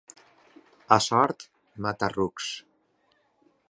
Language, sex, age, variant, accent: Catalan, male, 50-59, Valencià central, valencià